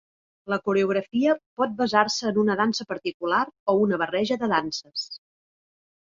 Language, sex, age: Catalan, female, 40-49